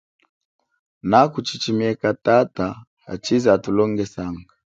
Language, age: Chokwe, 19-29